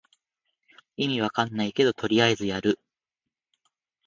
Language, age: Japanese, 19-29